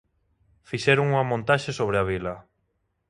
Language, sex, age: Galician, male, 19-29